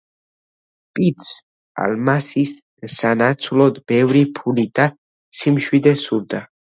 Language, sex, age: Georgian, male, under 19